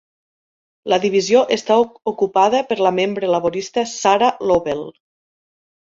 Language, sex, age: Catalan, female, 30-39